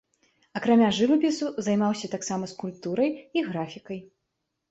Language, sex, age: Belarusian, female, 19-29